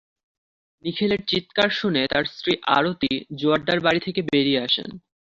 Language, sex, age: Bengali, male, under 19